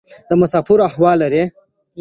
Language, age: Pashto, 19-29